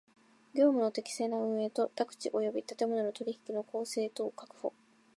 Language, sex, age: Japanese, female, 19-29